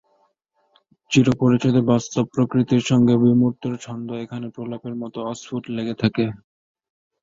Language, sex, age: Bengali, male, 19-29